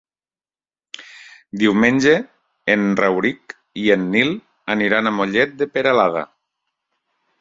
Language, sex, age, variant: Catalan, male, 30-39, Septentrional